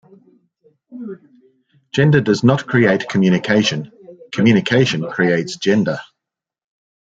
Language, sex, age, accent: English, male, 50-59, Australian English